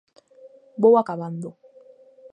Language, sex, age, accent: Galician, female, 19-29, Normativo (estándar)